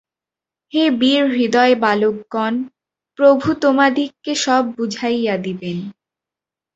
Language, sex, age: Bengali, female, under 19